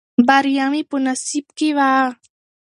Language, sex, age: Pashto, female, under 19